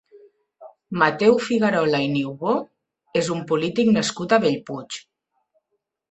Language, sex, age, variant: Catalan, female, 40-49, Central